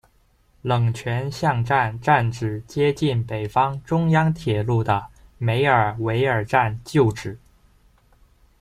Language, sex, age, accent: Chinese, male, 19-29, 出生地：广东省